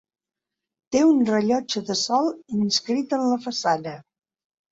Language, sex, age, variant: Catalan, female, 70-79, Central